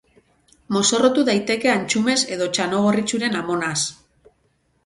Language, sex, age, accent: Basque, female, 40-49, Mendebalekoa (Araba, Bizkaia, Gipuzkoako mendebaleko herri batzuk)